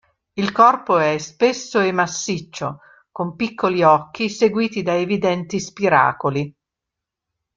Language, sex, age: Italian, female, 70-79